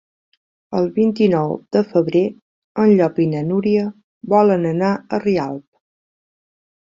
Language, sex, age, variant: Catalan, female, 40-49, Central